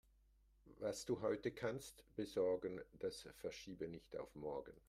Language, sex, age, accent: German, male, 60-69, Schweizerdeutsch